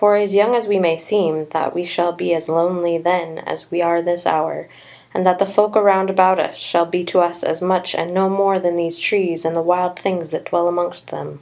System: none